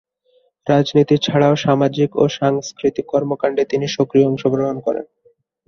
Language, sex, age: Bengali, male, 19-29